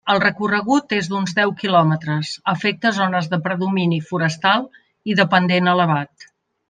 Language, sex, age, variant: Catalan, female, 50-59, Central